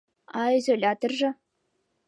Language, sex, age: Mari, female, under 19